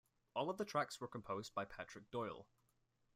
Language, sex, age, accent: English, male, 19-29, England English